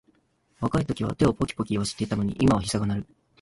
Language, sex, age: Japanese, male, 19-29